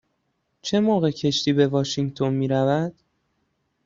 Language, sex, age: Persian, male, 19-29